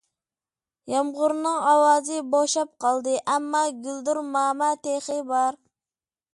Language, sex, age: Uyghur, male, under 19